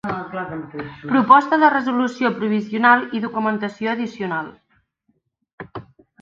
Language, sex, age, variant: Catalan, female, 19-29, Central